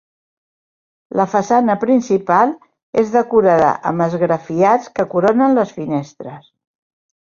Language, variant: Catalan, Central